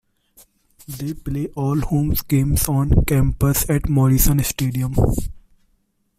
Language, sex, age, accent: English, male, 19-29, India and South Asia (India, Pakistan, Sri Lanka)